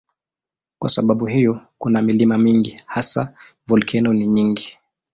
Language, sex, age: Swahili, male, 19-29